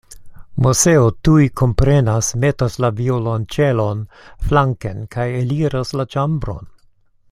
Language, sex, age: Esperanto, male, 70-79